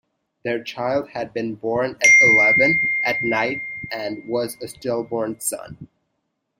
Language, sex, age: English, male, 19-29